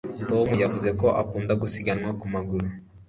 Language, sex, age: Kinyarwanda, male, 19-29